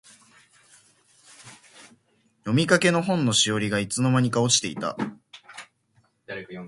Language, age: Japanese, 19-29